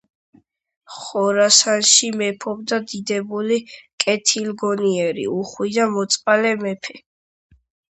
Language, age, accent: Georgian, under 19, ჩვეულებრივი